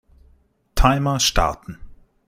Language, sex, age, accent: German, male, 19-29, Österreichisches Deutsch